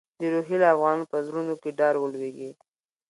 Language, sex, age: Pashto, female, 19-29